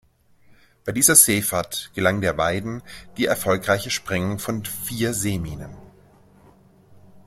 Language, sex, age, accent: German, male, 30-39, Deutschland Deutsch